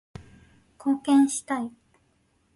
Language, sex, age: Japanese, female, 19-29